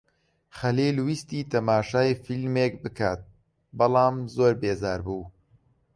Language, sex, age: Central Kurdish, male, 19-29